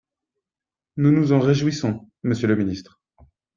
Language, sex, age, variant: French, male, 30-39, Français de métropole